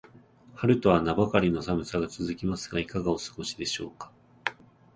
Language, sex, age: Japanese, male, 30-39